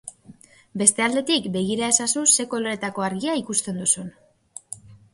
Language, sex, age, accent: Basque, female, 30-39, Mendebalekoa (Araba, Bizkaia, Gipuzkoako mendebaleko herri batzuk)